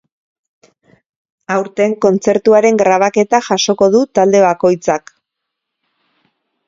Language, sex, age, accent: Basque, female, 40-49, Mendebalekoa (Araba, Bizkaia, Gipuzkoako mendebaleko herri batzuk)